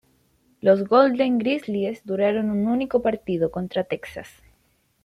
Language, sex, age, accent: Spanish, female, under 19, Chileno: Chile, Cuyo